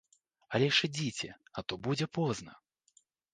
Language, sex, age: Belarusian, male, 19-29